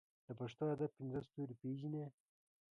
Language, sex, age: Pashto, male, 30-39